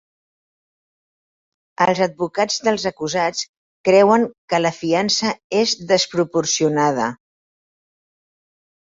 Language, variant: Catalan, Central